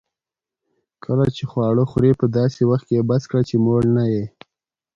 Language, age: Pashto, under 19